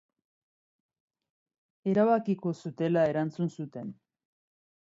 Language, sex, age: Basque, female, 40-49